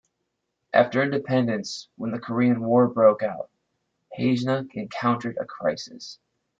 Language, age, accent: English, 30-39, United States English